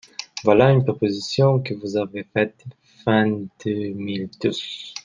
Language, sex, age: French, male, 19-29